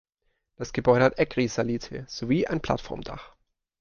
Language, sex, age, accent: German, male, 19-29, Deutschland Deutsch